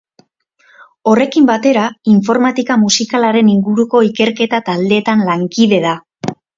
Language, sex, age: Basque, female, 19-29